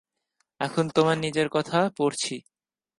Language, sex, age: Bengali, male, 19-29